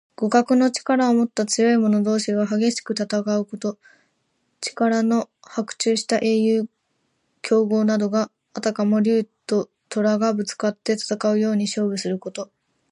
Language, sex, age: Japanese, female, 19-29